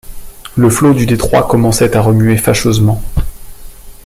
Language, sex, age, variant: French, male, 30-39, Français de métropole